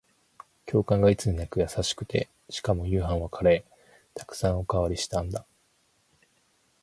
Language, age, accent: Japanese, 30-39, 標準語